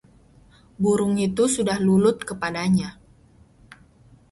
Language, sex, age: Indonesian, female, 19-29